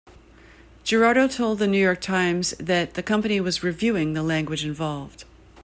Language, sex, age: English, female, 50-59